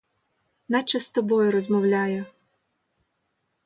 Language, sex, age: Ukrainian, female, 30-39